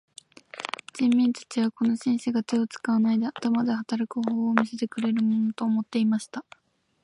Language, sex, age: Japanese, female, 19-29